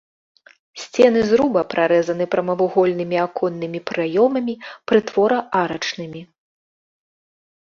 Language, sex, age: Belarusian, female, 40-49